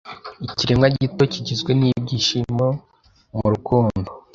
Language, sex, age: Kinyarwanda, male, under 19